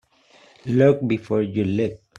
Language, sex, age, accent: English, male, 30-39, United States English